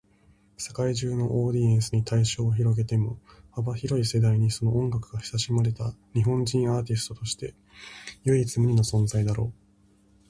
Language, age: Japanese, 19-29